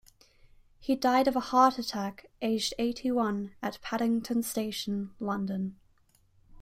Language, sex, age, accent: English, female, 19-29, England English